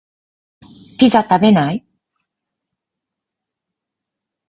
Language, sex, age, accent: Japanese, female, 40-49, 標準語